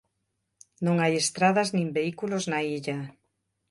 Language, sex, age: Galician, female, 50-59